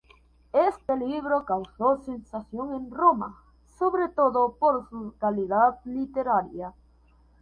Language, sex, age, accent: Spanish, male, under 19, Andino-Pacífico: Colombia, Perú, Ecuador, oeste de Bolivia y Venezuela andina